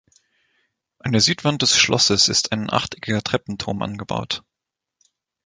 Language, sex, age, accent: German, male, 19-29, Deutschland Deutsch